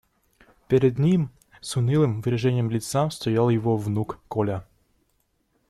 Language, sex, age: Russian, male, 19-29